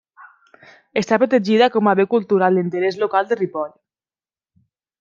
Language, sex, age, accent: Catalan, female, 19-29, valencià